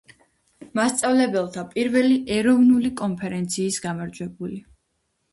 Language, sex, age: Georgian, female, under 19